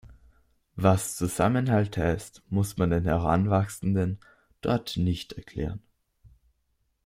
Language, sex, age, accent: German, male, under 19, Österreichisches Deutsch